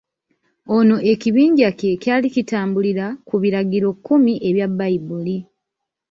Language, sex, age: Ganda, female, 19-29